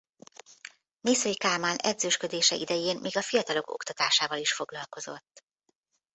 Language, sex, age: Hungarian, female, 50-59